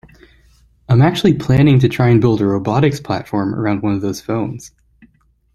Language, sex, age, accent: English, male, 19-29, United States English